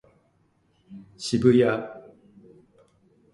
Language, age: Japanese, 50-59